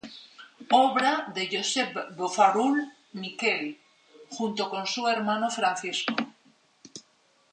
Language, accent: Spanish, España: Norte peninsular (Asturias, Castilla y León, Cantabria, País Vasco, Navarra, Aragón, La Rioja, Guadalajara, Cuenca)